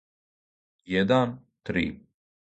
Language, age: Serbian, 19-29